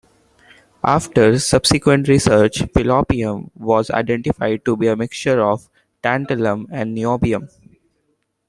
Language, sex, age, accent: English, male, 19-29, India and South Asia (India, Pakistan, Sri Lanka)